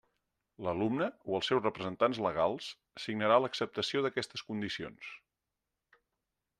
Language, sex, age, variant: Catalan, male, 40-49, Central